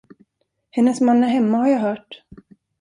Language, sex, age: Swedish, female, 40-49